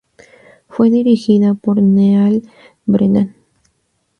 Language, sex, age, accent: Spanish, female, under 19, México